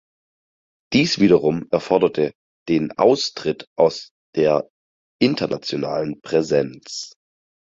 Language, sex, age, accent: German, male, 19-29, Deutschland Deutsch